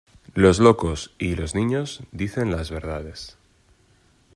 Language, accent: Spanish, España: Norte peninsular (Asturias, Castilla y León, Cantabria, País Vasco, Navarra, Aragón, La Rioja, Guadalajara, Cuenca)